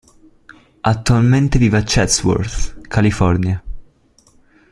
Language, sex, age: Italian, male, 19-29